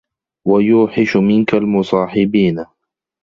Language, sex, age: Arabic, male, 30-39